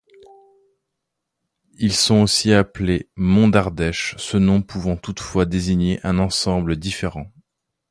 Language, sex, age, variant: French, male, 30-39, Français de métropole